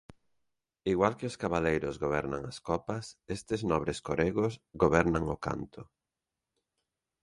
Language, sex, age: Galician, male, 40-49